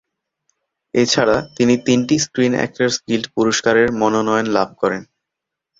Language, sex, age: Bengali, male, under 19